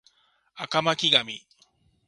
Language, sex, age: Japanese, male, 50-59